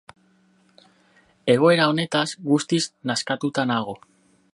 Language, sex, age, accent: Basque, male, 19-29, Mendebalekoa (Araba, Bizkaia, Gipuzkoako mendebaleko herri batzuk)